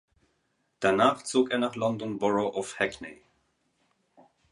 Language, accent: German, Deutschland Deutsch